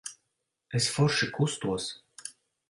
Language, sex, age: Latvian, male, 40-49